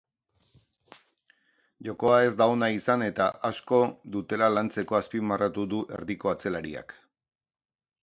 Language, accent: Basque, Erdialdekoa edo Nafarra (Gipuzkoa, Nafarroa)